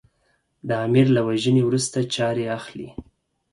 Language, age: Pashto, 30-39